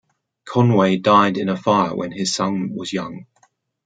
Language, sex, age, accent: English, male, 60-69, England English